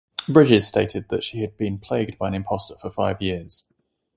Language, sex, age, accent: English, male, 19-29, England English